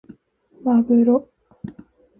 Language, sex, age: Japanese, female, 19-29